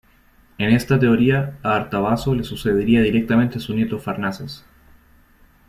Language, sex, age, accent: Spanish, male, 19-29, Chileno: Chile, Cuyo